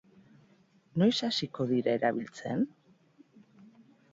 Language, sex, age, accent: Basque, female, 40-49, Mendebalekoa (Araba, Bizkaia, Gipuzkoako mendebaleko herri batzuk)